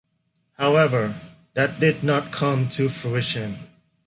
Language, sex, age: English, male, 19-29